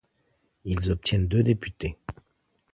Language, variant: French, Français de métropole